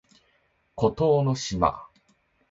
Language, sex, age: Japanese, male, 19-29